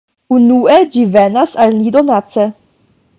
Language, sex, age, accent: Esperanto, female, 19-29, Internacia